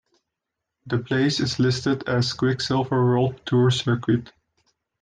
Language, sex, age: English, male, 19-29